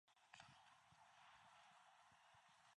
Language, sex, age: English, female, 19-29